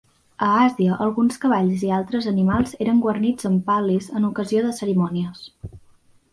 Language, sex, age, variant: Catalan, female, under 19, Central